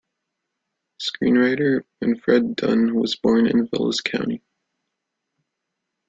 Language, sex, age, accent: English, male, 19-29, United States English